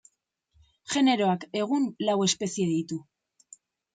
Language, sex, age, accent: Basque, female, 19-29, Erdialdekoa edo Nafarra (Gipuzkoa, Nafarroa)